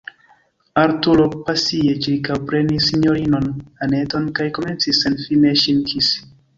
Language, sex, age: Esperanto, male, 19-29